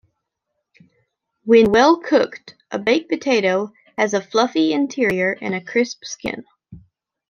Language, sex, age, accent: English, female, 19-29, United States English